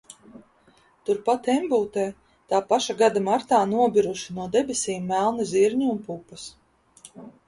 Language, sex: Latvian, female